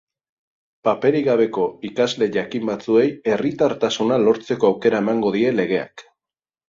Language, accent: Basque, Erdialdekoa edo Nafarra (Gipuzkoa, Nafarroa)